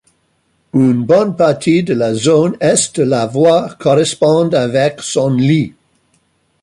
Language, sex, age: French, male, 60-69